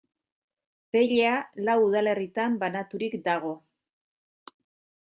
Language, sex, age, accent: Basque, female, 40-49, Mendebalekoa (Araba, Bizkaia, Gipuzkoako mendebaleko herri batzuk)